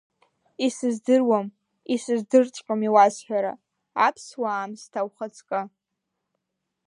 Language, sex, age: Abkhazian, female, under 19